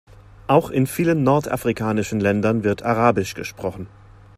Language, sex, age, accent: German, male, 40-49, Deutschland Deutsch